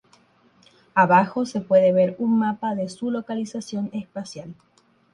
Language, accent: Spanish, Rioplatense: Argentina, Uruguay, este de Bolivia, Paraguay